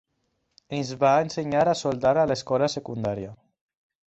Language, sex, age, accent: Catalan, male, under 19, valencià